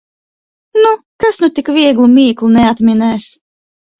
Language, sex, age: Latvian, female, 30-39